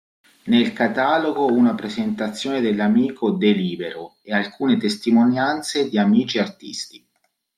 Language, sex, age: Italian, male, 40-49